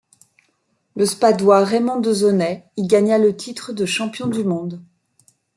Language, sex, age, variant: French, female, 50-59, Français de métropole